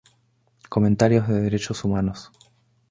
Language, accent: Spanish, Rioplatense: Argentina, Uruguay, este de Bolivia, Paraguay